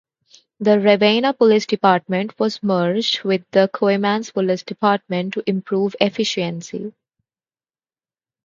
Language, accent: English, India and South Asia (India, Pakistan, Sri Lanka)